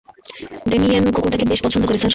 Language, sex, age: Bengali, female, 19-29